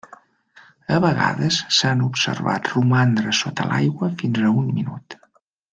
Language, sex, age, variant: Catalan, male, 40-49, Central